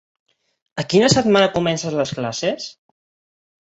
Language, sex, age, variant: Catalan, male, 19-29, Balear